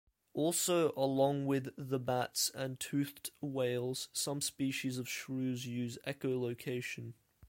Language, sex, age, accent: English, male, 19-29, Australian English